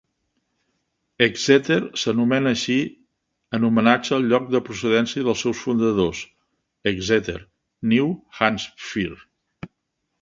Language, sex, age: Catalan, male, 70-79